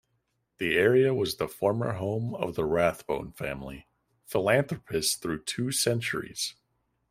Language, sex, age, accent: English, male, 19-29, United States English